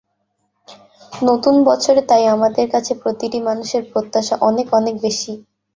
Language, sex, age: Bengali, female, 19-29